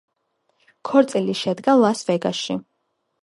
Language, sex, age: Georgian, female, 19-29